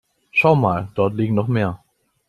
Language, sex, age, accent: German, male, 19-29, Deutschland Deutsch